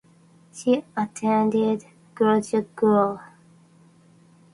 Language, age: English, 19-29